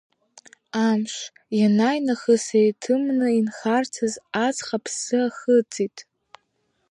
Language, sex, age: Abkhazian, female, under 19